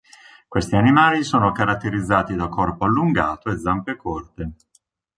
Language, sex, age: Italian, male, 50-59